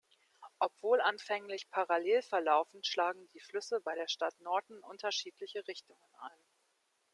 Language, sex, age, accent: German, female, 30-39, Deutschland Deutsch